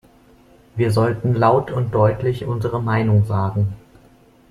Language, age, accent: German, 19-29, Deutschland Deutsch